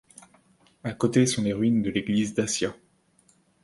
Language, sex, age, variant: French, male, 30-39, Français de métropole